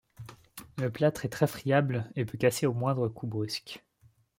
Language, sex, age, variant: French, male, 19-29, Français de métropole